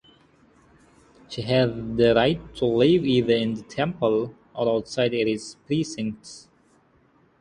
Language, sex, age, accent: English, male, 19-29, United States English; England English